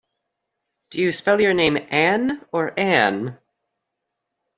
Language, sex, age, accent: English, male, under 19, United States English